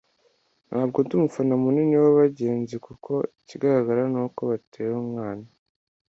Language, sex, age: Kinyarwanda, male, under 19